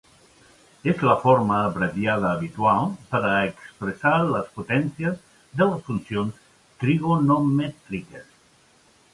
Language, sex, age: Catalan, male, 60-69